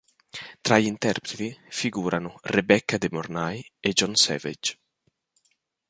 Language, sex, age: Italian, male, 19-29